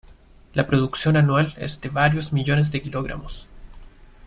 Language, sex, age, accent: Spanish, male, 19-29, Chileno: Chile, Cuyo